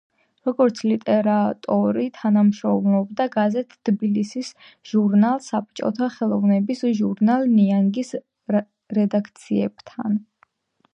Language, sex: Georgian, female